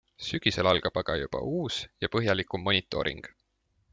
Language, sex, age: Estonian, male, 19-29